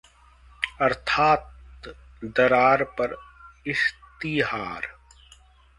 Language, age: Hindi, 40-49